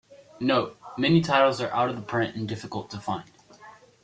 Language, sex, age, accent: English, male, under 19, United States English